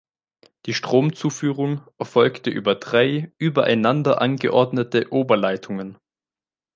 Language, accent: German, Deutschland Deutsch